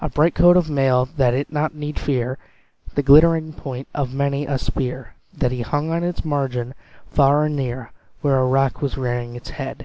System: none